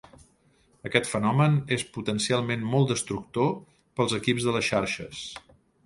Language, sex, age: Catalan, male, 50-59